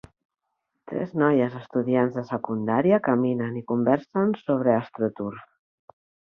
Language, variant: Catalan, Central